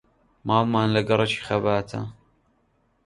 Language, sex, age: Central Kurdish, male, 19-29